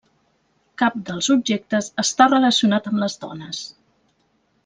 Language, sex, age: Catalan, female, 40-49